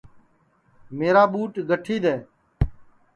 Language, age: Sansi, 50-59